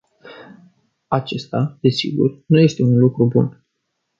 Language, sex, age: Romanian, male, 19-29